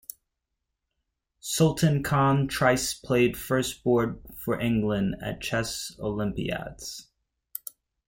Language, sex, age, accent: English, male, 19-29, United States English